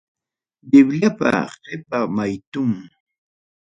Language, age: Ayacucho Quechua, 60-69